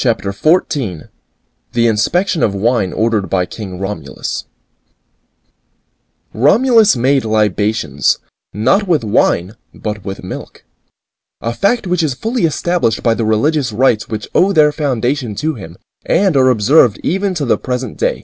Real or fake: real